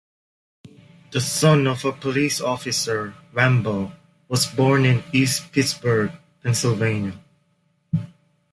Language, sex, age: English, male, 19-29